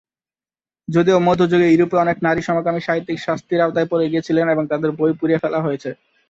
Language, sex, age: Bengali, male, 19-29